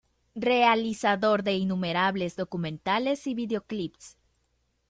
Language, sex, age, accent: Spanish, female, under 19, México